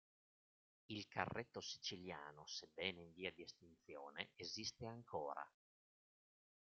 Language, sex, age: Italian, male, 50-59